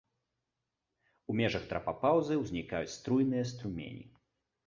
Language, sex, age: Belarusian, male, 30-39